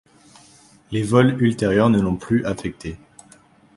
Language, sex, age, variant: French, male, 19-29, Français de métropole